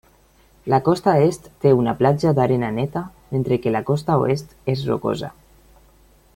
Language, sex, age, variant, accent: Catalan, male, 19-29, Valencià central, valencià